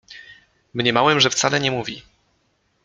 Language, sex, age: Polish, male, 19-29